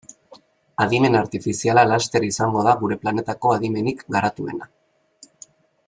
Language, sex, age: Basque, male, 19-29